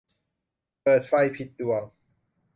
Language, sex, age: Thai, male, 19-29